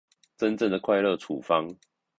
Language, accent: Chinese, 出生地：彰化縣